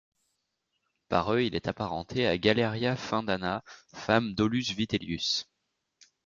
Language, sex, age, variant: French, male, under 19, Français de métropole